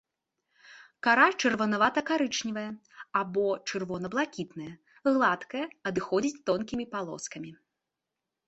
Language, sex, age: Belarusian, female, 19-29